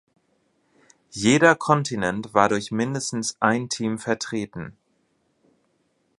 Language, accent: German, Deutschland Deutsch